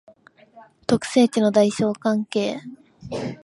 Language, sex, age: Japanese, female, 19-29